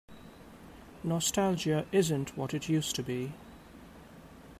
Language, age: English, 30-39